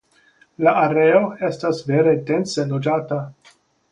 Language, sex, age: Esperanto, male, 30-39